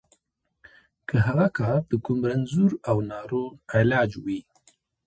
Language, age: Pashto, 30-39